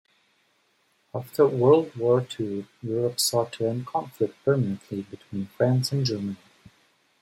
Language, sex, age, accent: English, male, 30-39, United States English